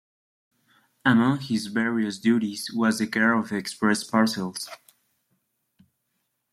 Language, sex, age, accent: English, male, 19-29, United States English